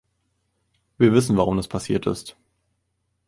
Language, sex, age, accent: German, male, 19-29, Deutschland Deutsch